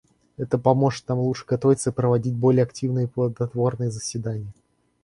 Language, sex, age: Russian, male, 19-29